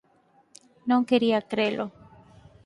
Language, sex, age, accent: Galician, female, 19-29, Normativo (estándar)